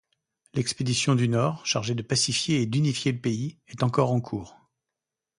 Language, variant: French, Français de métropole